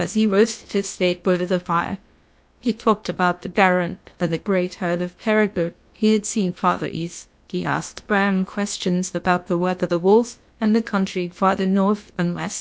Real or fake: fake